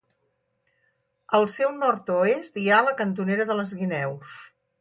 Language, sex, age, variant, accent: Catalan, female, 60-69, Central, central